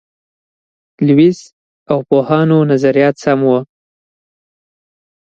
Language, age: Pashto, under 19